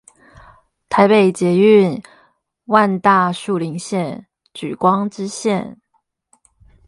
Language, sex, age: Chinese, female, 30-39